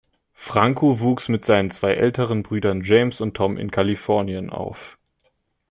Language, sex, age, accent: German, male, under 19, Deutschland Deutsch